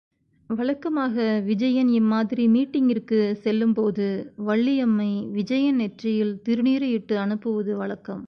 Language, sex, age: Tamil, female, 40-49